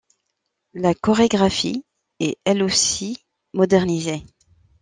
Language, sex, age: French, female, 30-39